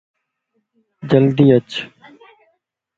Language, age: Lasi, 19-29